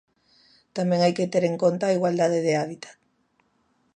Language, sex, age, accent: Galician, female, 40-49, Normativo (estándar)